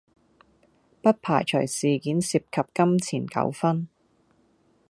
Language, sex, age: Cantonese, female, 40-49